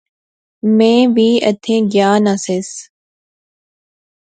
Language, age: Pahari-Potwari, 19-29